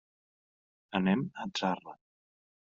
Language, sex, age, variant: Catalan, male, 30-39, Central